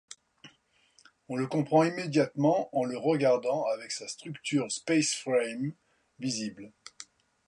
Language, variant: French, Français de métropole